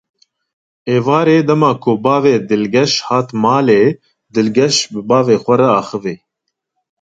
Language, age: Kurdish, 30-39